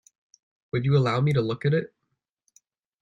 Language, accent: English, United States English